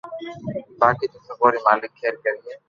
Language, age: Loarki, 30-39